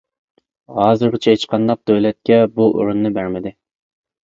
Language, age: Uyghur, 19-29